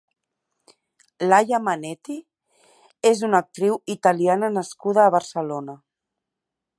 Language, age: Catalan, 30-39